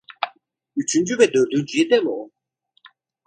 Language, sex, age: Turkish, male, 19-29